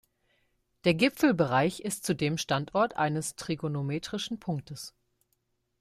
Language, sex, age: German, female, 19-29